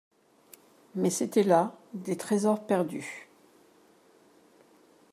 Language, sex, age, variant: French, female, 40-49, Français de métropole